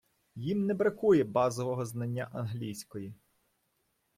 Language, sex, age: Ukrainian, male, 40-49